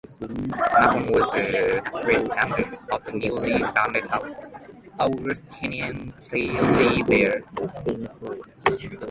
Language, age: English, 19-29